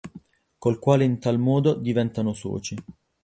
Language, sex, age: Italian, male, 19-29